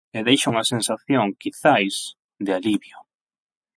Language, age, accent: Galician, 30-39, Atlántico (seseo e gheada); Normativo (estándar); Neofalante